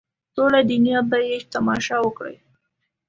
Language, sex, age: Pashto, female, under 19